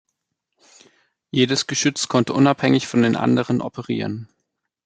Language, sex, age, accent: German, male, 19-29, Deutschland Deutsch